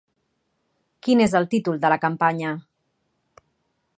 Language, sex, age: Catalan, female, 40-49